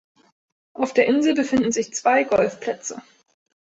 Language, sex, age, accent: German, female, 19-29, Deutschland Deutsch